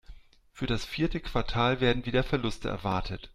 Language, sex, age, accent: German, male, 40-49, Deutschland Deutsch